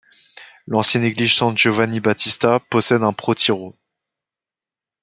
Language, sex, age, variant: French, male, 19-29, Français de métropole